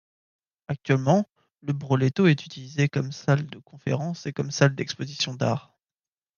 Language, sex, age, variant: French, male, 19-29, Français de métropole